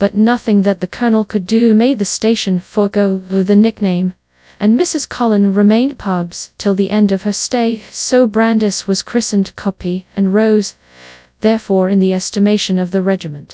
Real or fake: fake